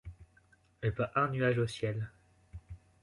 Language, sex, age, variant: French, male, 19-29, Français de métropole